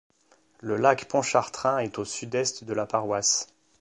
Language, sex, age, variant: French, male, 50-59, Français de métropole